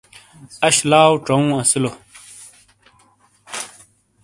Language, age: Shina, 30-39